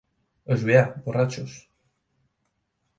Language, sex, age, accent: Catalan, male, under 19, mallorquí